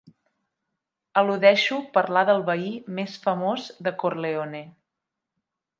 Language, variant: Catalan, Central